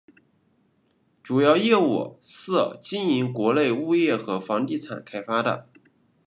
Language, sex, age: Chinese, male, 30-39